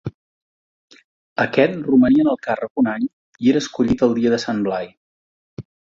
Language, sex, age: Catalan, male, 40-49